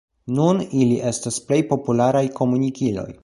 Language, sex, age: Esperanto, male, 19-29